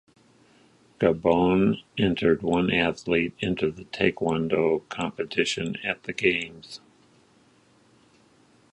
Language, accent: English, United States English